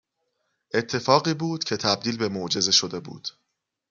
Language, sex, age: Persian, male, 30-39